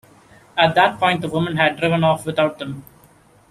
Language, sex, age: English, male, 19-29